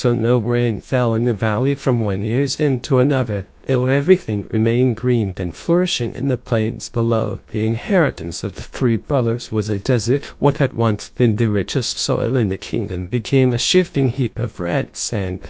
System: TTS, GlowTTS